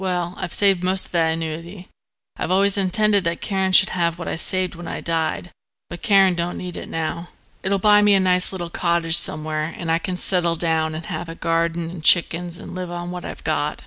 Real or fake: real